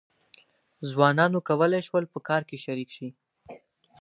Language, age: Pashto, under 19